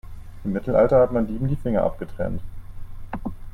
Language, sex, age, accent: German, male, 19-29, Deutschland Deutsch